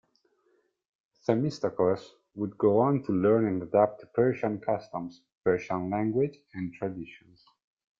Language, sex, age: English, male, 19-29